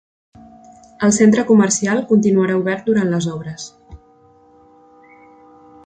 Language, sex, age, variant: Catalan, female, 19-29, Central